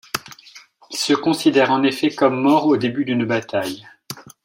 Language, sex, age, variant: French, male, 40-49, Français de métropole